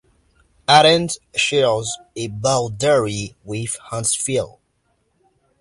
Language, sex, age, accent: English, male, 19-29, United States English